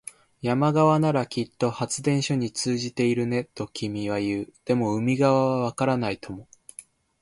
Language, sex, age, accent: Japanese, male, 19-29, 標準語